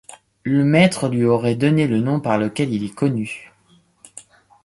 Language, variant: French, Français de métropole